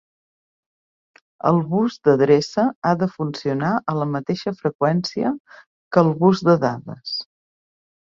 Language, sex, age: Catalan, female, 40-49